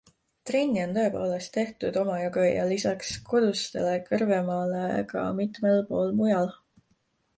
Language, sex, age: Estonian, female, 19-29